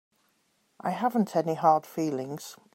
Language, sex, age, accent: English, female, 50-59, England English